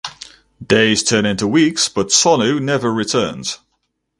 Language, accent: English, England English